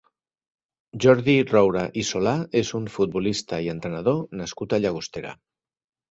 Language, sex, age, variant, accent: Catalan, male, 60-69, Central, Barcelonès